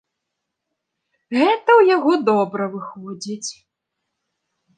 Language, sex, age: Belarusian, female, 19-29